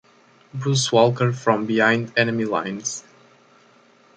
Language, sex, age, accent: English, male, 19-29, England English